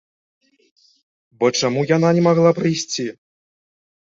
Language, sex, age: Belarusian, male, 30-39